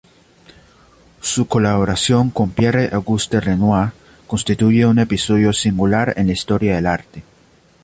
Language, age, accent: Spanish, 19-29, Andino-Pacífico: Colombia, Perú, Ecuador, oeste de Bolivia y Venezuela andina